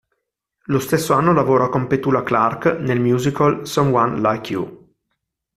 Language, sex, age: Italian, male, 40-49